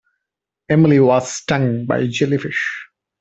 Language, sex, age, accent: English, male, 19-29, India and South Asia (India, Pakistan, Sri Lanka)